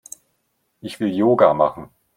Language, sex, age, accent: German, male, 40-49, Deutschland Deutsch